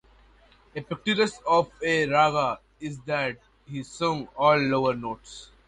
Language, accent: English, India and South Asia (India, Pakistan, Sri Lanka)